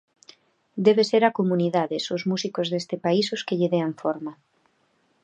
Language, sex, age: Galician, female, 30-39